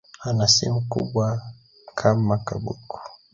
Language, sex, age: Swahili, male, 30-39